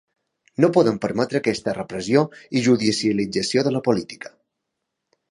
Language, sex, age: Catalan, male, 30-39